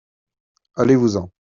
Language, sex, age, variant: French, male, 40-49, Français de métropole